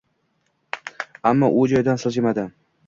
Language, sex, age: Uzbek, male, under 19